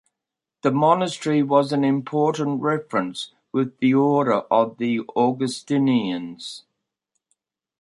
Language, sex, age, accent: English, male, 70-79, Australian English